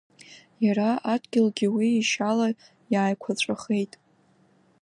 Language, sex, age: Abkhazian, female, under 19